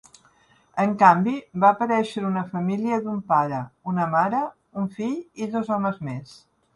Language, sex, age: Catalan, female, 60-69